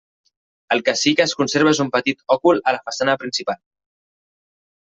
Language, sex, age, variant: Catalan, male, 19-29, Central